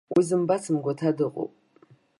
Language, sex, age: Abkhazian, female, 50-59